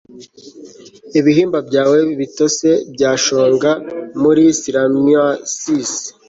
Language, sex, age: Kinyarwanda, male, 19-29